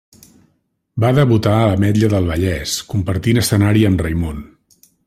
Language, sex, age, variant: Catalan, male, 40-49, Central